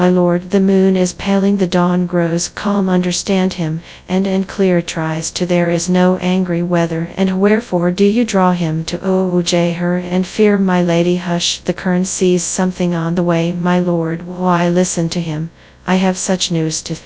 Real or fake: fake